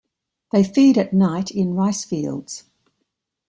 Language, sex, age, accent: English, female, 70-79, Australian English